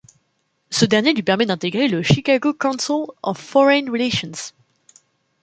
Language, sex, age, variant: French, female, 19-29, Français de métropole